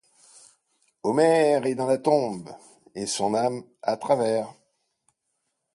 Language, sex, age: French, male, 60-69